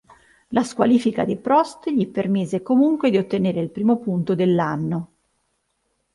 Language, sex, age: Italian, female, 30-39